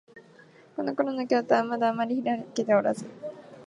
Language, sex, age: Japanese, female, 19-29